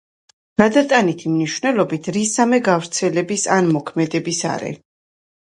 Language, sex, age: Georgian, female, 30-39